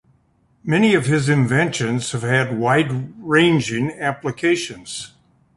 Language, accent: English, United States English